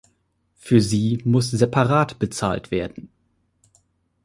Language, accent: German, Deutschland Deutsch